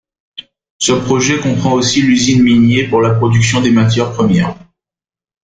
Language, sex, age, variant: French, male, 19-29, Français de métropole